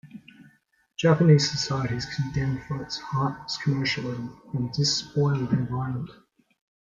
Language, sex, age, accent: English, male, 19-29, Australian English